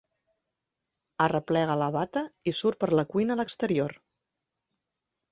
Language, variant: Catalan, Central